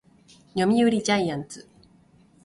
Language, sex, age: Japanese, female, 30-39